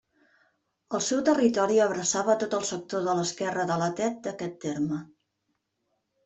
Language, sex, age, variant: Catalan, female, 40-49, Central